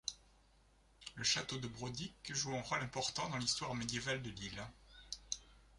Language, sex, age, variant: French, male, 50-59, Français de métropole